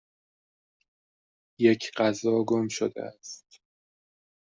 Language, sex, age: Persian, male, 30-39